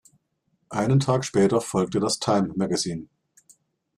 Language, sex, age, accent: German, male, 40-49, Deutschland Deutsch